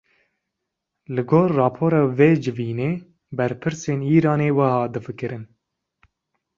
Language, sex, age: Kurdish, male, 19-29